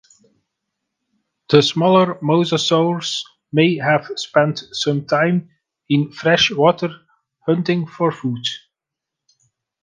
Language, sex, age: English, male, 40-49